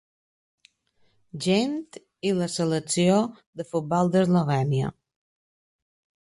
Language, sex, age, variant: Catalan, female, 50-59, Balear